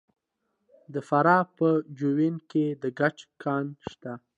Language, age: Pashto, 19-29